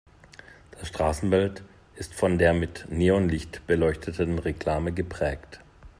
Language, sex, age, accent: German, male, 40-49, Deutschland Deutsch